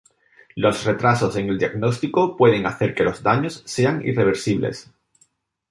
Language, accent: Spanish, España: Sur peninsular (Andalucia, Extremadura, Murcia)